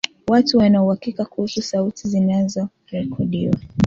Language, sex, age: Swahili, female, 19-29